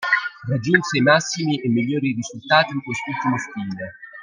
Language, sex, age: Italian, male, 50-59